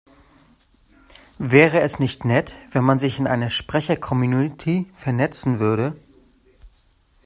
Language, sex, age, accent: German, male, 30-39, Deutschland Deutsch